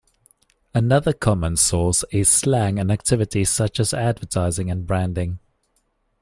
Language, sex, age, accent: English, male, 30-39, Southern African (South Africa, Zimbabwe, Namibia)